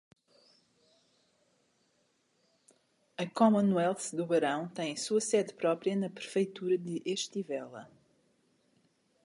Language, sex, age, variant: Portuguese, female, 40-49, Portuguese (Portugal)